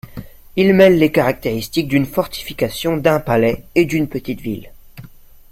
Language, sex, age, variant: French, male, under 19, Français de métropole